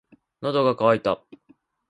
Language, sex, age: Japanese, male, 19-29